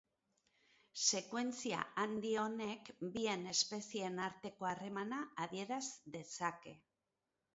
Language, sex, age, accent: Basque, female, 50-59, Erdialdekoa edo Nafarra (Gipuzkoa, Nafarroa)